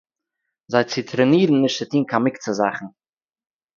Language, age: Yiddish, 30-39